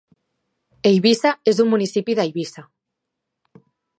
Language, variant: Catalan, Nord-Occidental